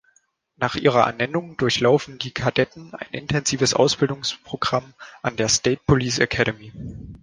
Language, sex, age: German, male, 19-29